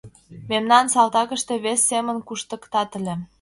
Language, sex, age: Mari, female, 19-29